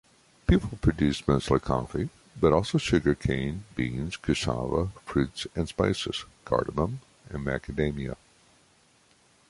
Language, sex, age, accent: English, male, 60-69, United States English